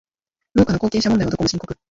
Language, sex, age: Japanese, female, 19-29